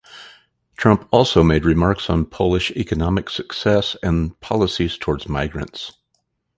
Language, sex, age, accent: English, male, 50-59, United States English